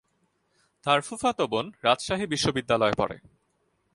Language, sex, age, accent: Bengali, male, 19-29, প্রমিত